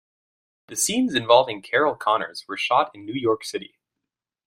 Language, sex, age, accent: English, male, 19-29, Canadian English